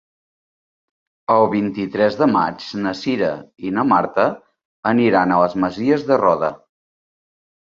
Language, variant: Catalan, Central